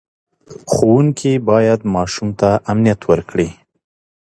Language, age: Pashto, 30-39